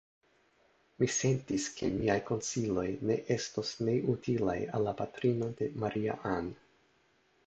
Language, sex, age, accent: Esperanto, male, 19-29, Internacia